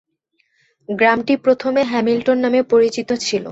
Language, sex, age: Bengali, female, 19-29